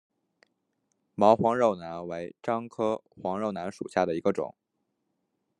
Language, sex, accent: Chinese, male, 出生地：河南省